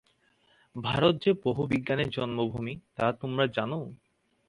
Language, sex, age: Bengali, male, 19-29